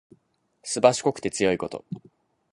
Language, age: Japanese, 19-29